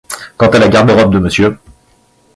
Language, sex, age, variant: French, male, 30-39, Français de métropole